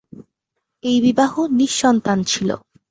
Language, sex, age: Bengali, female, under 19